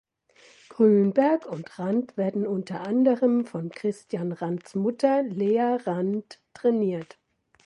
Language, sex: German, female